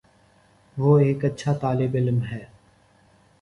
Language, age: Urdu, 19-29